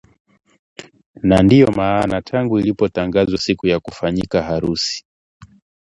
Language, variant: Swahili, Kiswahili cha Bara ya Tanzania